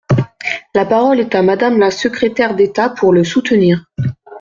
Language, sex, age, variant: French, female, 19-29, Français de métropole